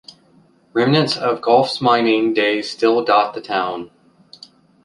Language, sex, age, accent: English, male, 30-39, United States English